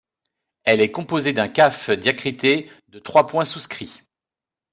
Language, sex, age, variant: French, male, 40-49, Français de métropole